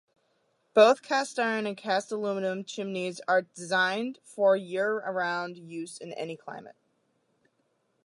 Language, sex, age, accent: English, female, under 19, United States English